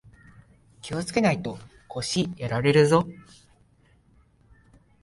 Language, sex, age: Japanese, male, 19-29